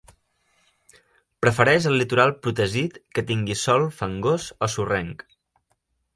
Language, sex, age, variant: Catalan, male, 19-29, Central